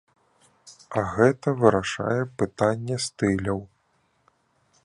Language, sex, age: Belarusian, male, 30-39